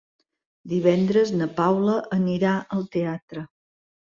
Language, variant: Catalan, Central